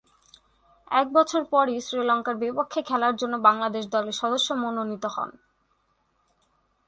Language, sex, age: Bengali, female, 19-29